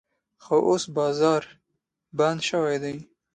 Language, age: Pashto, 19-29